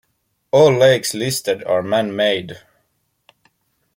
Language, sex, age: English, male, 19-29